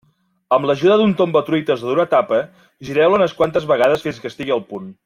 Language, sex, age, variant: Catalan, male, 30-39, Central